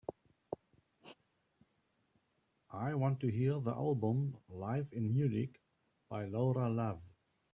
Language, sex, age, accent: English, male, 60-69, Southern African (South Africa, Zimbabwe, Namibia)